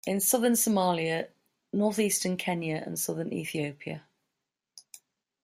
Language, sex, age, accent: English, female, 50-59, England English